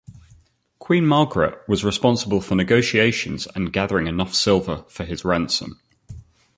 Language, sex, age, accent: English, male, 30-39, England English